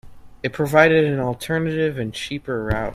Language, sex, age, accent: English, male, under 19, United States English